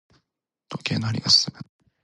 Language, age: Japanese, 19-29